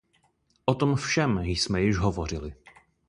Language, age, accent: Czech, 19-29, pražský